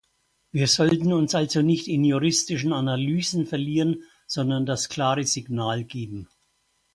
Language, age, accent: German, 70-79, Deutschland Deutsch